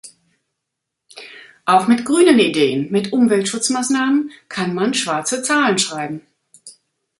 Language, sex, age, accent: German, female, 50-59, Deutschland Deutsch